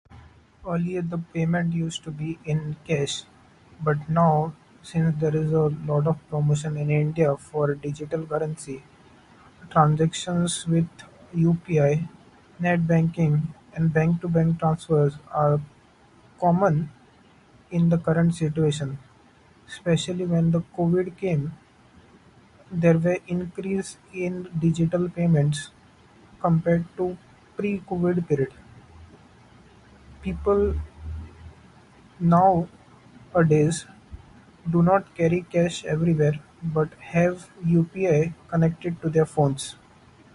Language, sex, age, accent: English, male, 19-29, India and South Asia (India, Pakistan, Sri Lanka)